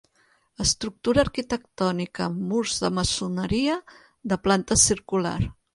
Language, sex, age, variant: Catalan, female, 40-49, Central